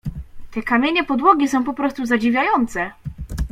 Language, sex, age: Polish, female, 19-29